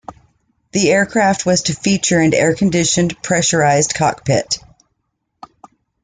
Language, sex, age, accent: English, female, 50-59, United States English